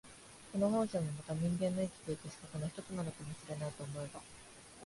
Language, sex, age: Japanese, female, 19-29